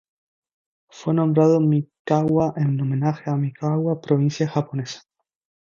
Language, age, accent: Spanish, 19-29, España: Islas Canarias